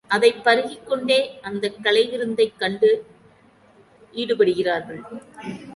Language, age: Tamil, 40-49